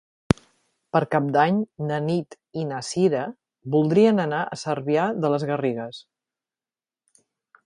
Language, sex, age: Catalan, female, 50-59